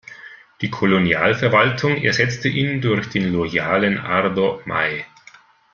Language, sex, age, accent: German, male, 40-49, Deutschland Deutsch